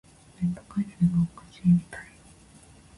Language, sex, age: Japanese, female, 19-29